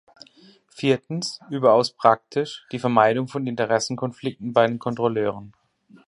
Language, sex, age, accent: German, male, 30-39, Deutschland Deutsch